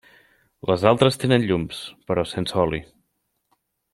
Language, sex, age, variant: Catalan, male, 30-39, Central